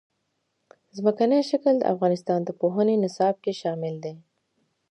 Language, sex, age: Pashto, female, 19-29